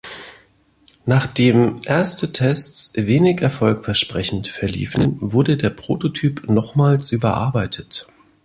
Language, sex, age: German, male, 40-49